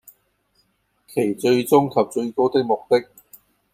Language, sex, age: Cantonese, male, 40-49